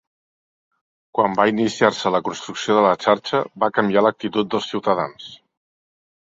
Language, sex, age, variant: Catalan, male, 60-69, Central